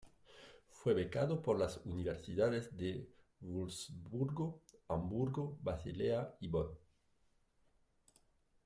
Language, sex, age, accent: Spanish, male, 40-49, Andino-Pacífico: Colombia, Perú, Ecuador, oeste de Bolivia y Venezuela andina